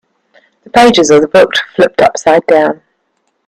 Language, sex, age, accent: English, female, 50-59, New Zealand English